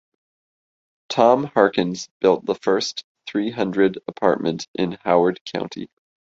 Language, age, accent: English, 30-39, Canadian English